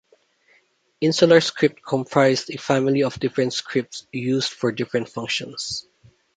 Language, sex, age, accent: English, male, 30-39, Filipino